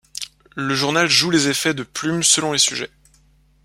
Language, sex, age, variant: French, male, 30-39, Français de métropole